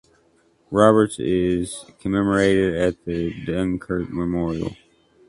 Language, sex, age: English, male, 30-39